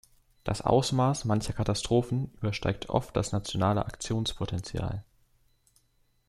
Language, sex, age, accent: German, male, under 19, Deutschland Deutsch